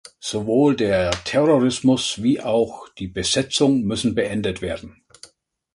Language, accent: German, Deutschland Deutsch